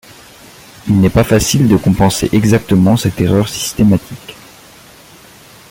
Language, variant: French, Français de métropole